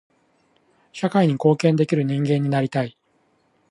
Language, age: Japanese, 40-49